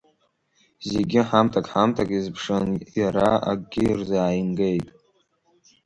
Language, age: Abkhazian, under 19